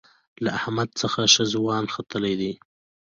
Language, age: Pashto, 19-29